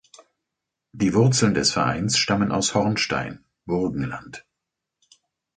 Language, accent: German, Deutschland Deutsch